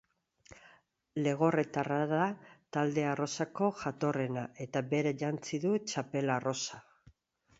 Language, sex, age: Basque, female, 50-59